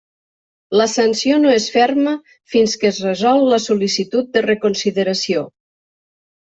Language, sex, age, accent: Catalan, female, 50-59, valencià